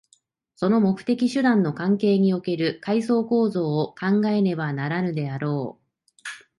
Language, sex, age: Japanese, female, 30-39